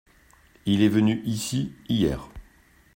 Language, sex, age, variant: French, male, 50-59, Français de métropole